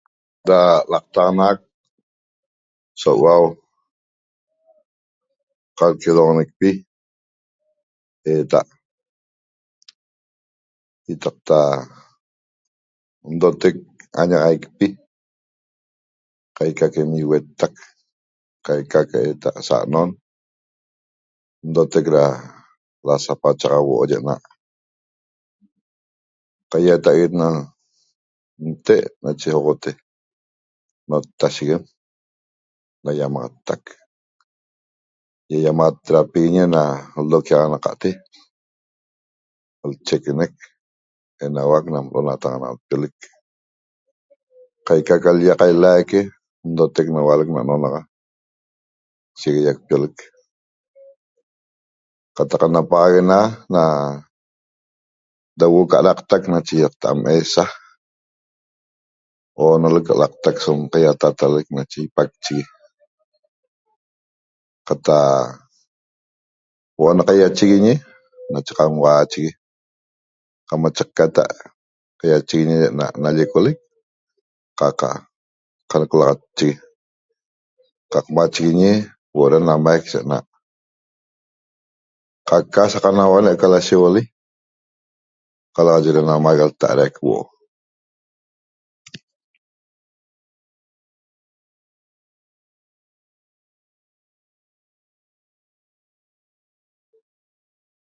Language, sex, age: Toba, male, 60-69